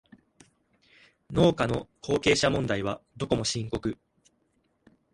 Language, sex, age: Japanese, male, 19-29